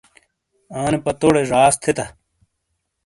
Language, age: Shina, 30-39